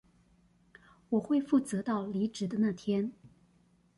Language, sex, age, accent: Chinese, female, 40-49, 出生地：臺北市